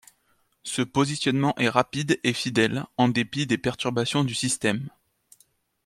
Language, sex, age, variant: French, male, 19-29, Français de métropole